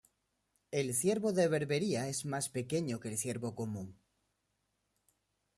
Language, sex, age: Spanish, male, 19-29